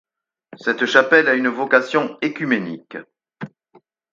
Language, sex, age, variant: French, male, 60-69, Français de métropole